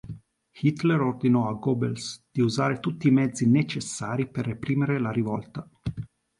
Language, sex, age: Italian, male, 40-49